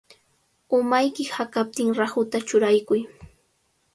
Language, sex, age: Cajatambo North Lima Quechua, female, 19-29